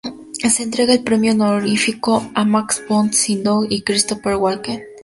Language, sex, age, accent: Spanish, female, under 19, México